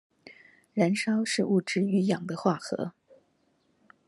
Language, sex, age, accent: Chinese, female, 40-49, 出生地：臺北市